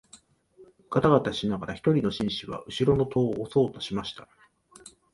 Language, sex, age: Japanese, male, 40-49